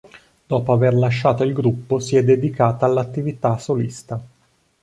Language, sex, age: Italian, male, 40-49